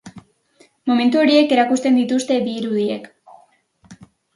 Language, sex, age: Basque, female, under 19